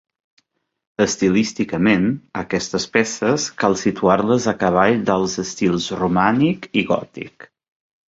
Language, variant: Catalan, Balear